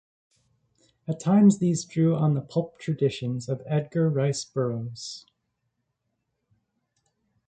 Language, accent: English, Canadian English